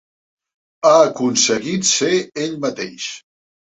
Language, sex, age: Catalan, male, 50-59